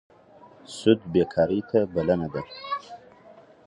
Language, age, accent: Pashto, 19-29, کندهارۍ لهجه